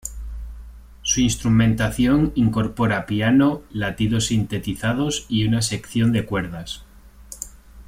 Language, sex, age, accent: Spanish, male, 30-39, España: Norte peninsular (Asturias, Castilla y León, Cantabria, País Vasco, Navarra, Aragón, La Rioja, Guadalajara, Cuenca)